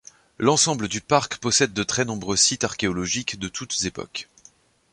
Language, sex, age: French, male, 30-39